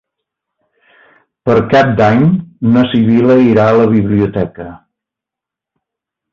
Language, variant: Catalan, Central